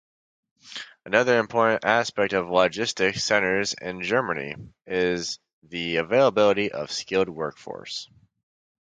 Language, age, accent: English, 19-29, United States English